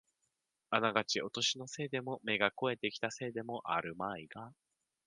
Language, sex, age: Japanese, male, 19-29